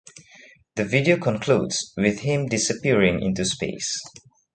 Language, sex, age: English, male, 19-29